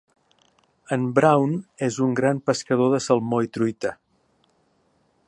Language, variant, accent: Catalan, Central, central